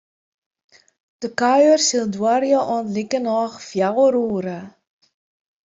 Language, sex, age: Western Frisian, female, 40-49